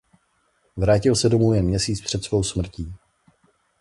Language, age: Czech, 30-39